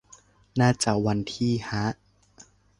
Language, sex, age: Thai, male, 19-29